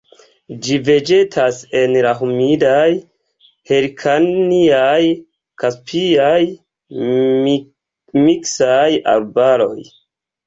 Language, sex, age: Esperanto, male, 19-29